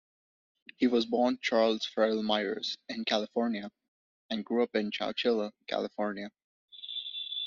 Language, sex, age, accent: English, male, 19-29, United States English